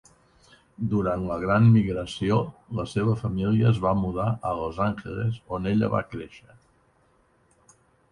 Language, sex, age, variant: Catalan, male, 60-69, Central